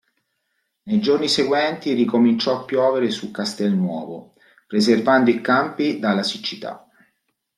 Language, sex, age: Italian, male, 40-49